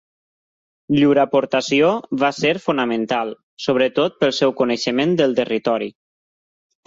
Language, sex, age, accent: Catalan, male, 30-39, valencià